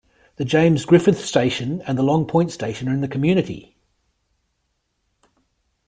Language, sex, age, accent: English, male, 50-59, Australian English